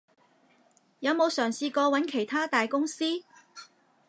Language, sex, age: Cantonese, female, 40-49